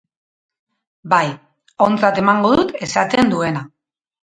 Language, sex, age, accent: Basque, female, 40-49, Mendebalekoa (Araba, Bizkaia, Gipuzkoako mendebaleko herri batzuk)